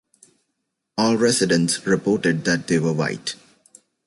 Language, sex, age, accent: English, male, 19-29, United States English